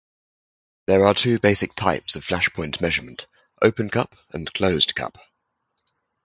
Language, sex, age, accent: English, male, 19-29, England English